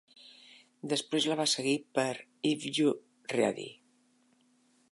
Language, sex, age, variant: Catalan, female, 60-69, Central